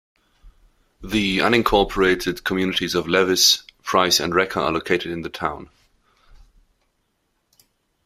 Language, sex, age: English, male, 19-29